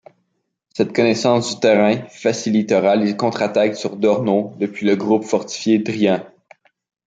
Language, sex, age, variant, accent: French, male, 19-29, Français d'Amérique du Nord, Français du Canada